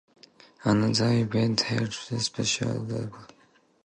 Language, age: English, 19-29